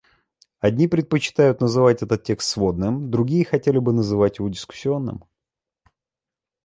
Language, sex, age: Russian, male, 30-39